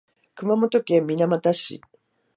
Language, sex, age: Japanese, female, 50-59